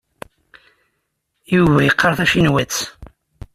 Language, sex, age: Kabyle, male, 40-49